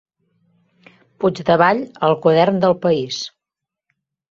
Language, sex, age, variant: Catalan, female, 30-39, Central